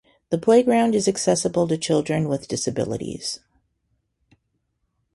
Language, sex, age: English, female, 40-49